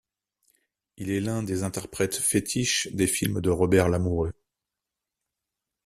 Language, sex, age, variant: French, male, 40-49, Français de métropole